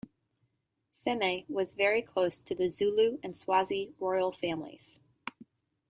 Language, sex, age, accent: English, female, 30-39, United States English